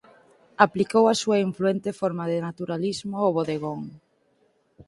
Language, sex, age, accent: Galician, female, 19-29, Normativo (estándar)